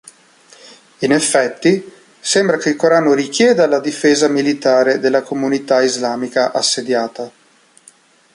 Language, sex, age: Italian, male, 40-49